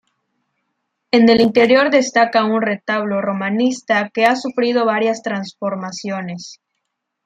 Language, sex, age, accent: Spanish, female, 19-29, México